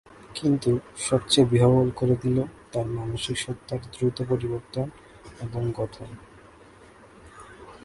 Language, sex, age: Bengali, male, 19-29